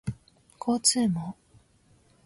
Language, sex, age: Japanese, female, 19-29